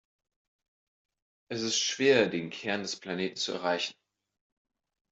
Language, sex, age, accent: German, male, 19-29, Deutschland Deutsch